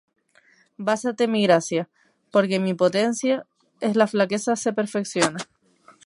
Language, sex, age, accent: Spanish, female, 19-29, España: Islas Canarias